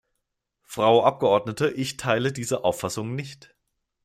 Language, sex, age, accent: German, male, 19-29, Deutschland Deutsch